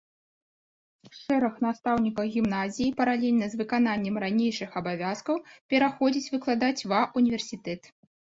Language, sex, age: Belarusian, female, 30-39